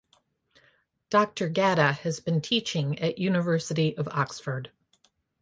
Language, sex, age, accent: English, female, 50-59, United States English